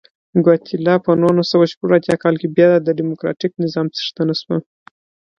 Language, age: Pashto, 19-29